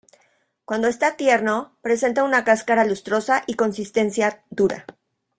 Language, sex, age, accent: Spanish, female, 40-49, México